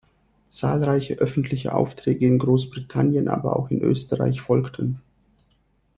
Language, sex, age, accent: German, male, 30-39, Russisch Deutsch